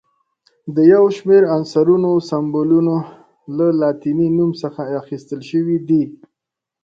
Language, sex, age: Pashto, male, 30-39